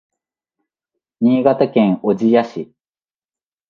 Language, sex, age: Japanese, male, 19-29